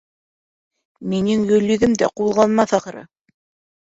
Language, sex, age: Bashkir, female, 60-69